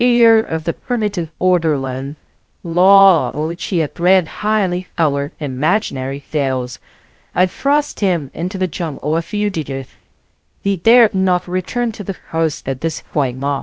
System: TTS, VITS